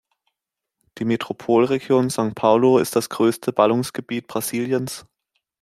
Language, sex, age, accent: German, male, 19-29, Deutschland Deutsch